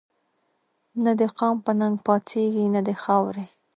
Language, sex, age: Pashto, female, 19-29